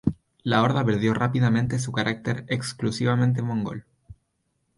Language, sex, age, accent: Spanish, male, 19-29, Chileno: Chile, Cuyo